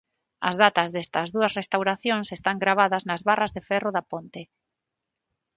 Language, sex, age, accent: Galician, female, 40-49, Normativo (estándar); Neofalante